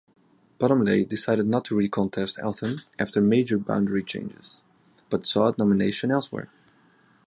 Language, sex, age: English, male, 19-29